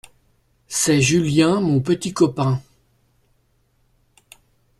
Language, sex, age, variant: French, male, 60-69, Français de métropole